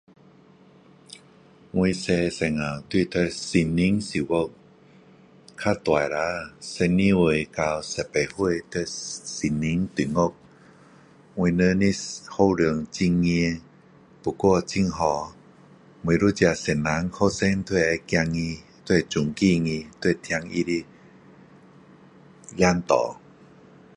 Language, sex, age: Min Dong Chinese, male, 50-59